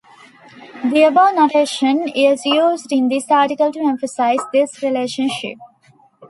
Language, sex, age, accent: English, female, 19-29, India and South Asia (India, Pakistan, Sri Lanka)